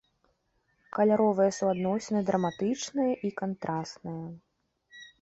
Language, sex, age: Belarusian, female, 30-39